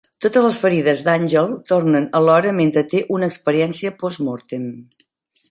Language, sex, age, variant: Catalan, female, 50-59, Central